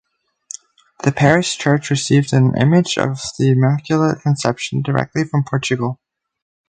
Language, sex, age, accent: English, male, under 19, United States English